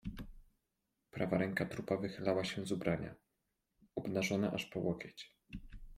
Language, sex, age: Polish, male, 19-29